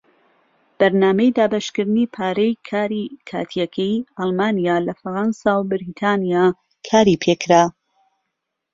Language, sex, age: Central Kurdish, female, 30-39